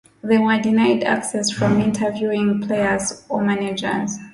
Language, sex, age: English, female, 19-29